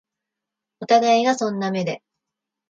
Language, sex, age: Japanese, female, 40-49